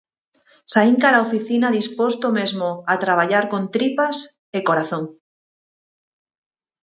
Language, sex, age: Galician, female, 40-49